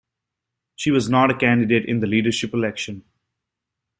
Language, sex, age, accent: English, male, 19-29, United States English